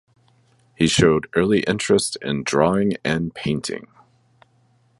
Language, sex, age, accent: English, male, 30-39, United States English